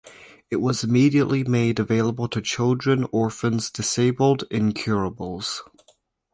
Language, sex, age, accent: English, male, under 19, Canadian English